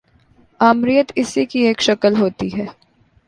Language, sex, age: Urdu, male, 19-29